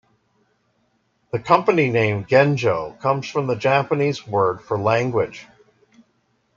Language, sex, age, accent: English, male, 40-49, United States English